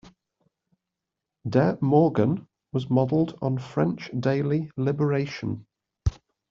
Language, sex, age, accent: English, male, 30-39, England English